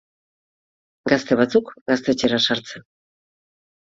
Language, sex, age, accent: Basque, female, 40-49, Mendebalekoa (Araba, Bizkaia, Gipuzkoako mendebaleko herri batzuk)